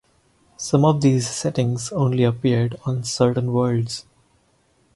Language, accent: English, India and South Asia (India, Pakistan, Sri Lanka)